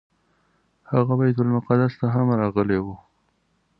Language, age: Pashto, 30-39